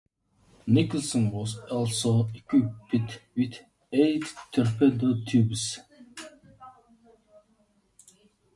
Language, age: English, 40-49